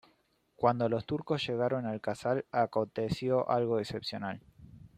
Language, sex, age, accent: Spanish, male, 19-29, Rioplatense: Argentina, Uruguay, este de Bolivia, Paraguay